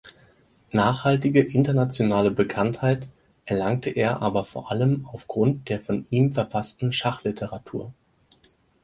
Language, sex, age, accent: German, male, 19-29, Deutschland Deutsch